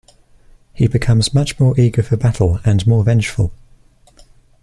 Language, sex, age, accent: English, male, 19-29, England English